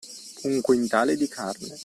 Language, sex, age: Italian, male, 19-29